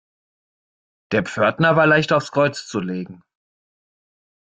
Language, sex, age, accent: German, male, 40-49, Deutschland Deutsch